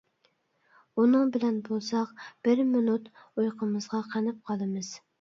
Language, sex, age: Uyghur, female, 19-29